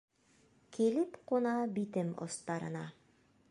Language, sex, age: Bashkir, female, 30-39